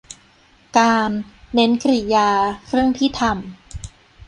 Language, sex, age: Thai, female, 30-39